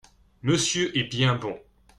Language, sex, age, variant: French, male, 30-39, Français de métropole